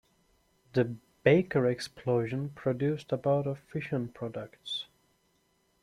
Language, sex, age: English, male, 19-29